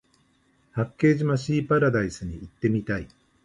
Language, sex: Japanese, male